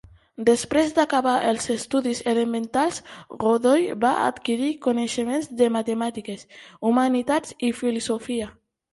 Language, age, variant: Catalan, under 19, Central